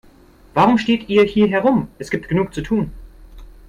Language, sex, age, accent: German, male, 19-29, Deutschland Deutsch